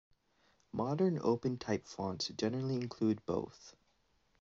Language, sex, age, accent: English, male, 19-29, Canadian English